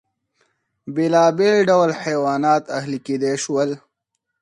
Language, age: Pashto, 19-29